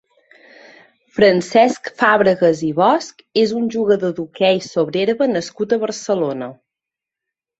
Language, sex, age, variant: Catalan, female, 30-39, Central